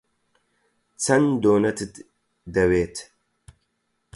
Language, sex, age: Central Kurdish, male, 30-39